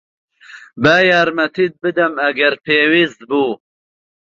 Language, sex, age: Central Kurdish, male, 30-39